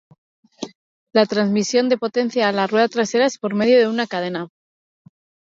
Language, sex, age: Spanish, female, 40-49